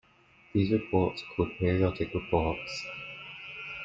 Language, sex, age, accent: English, male, under 19, England English